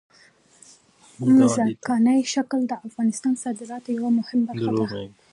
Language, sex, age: Pashto, female, 19-29